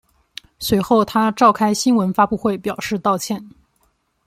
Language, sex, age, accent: Chinese, female, 19-29, 出生地：江西省